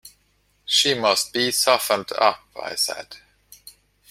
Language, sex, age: English, male, 40-49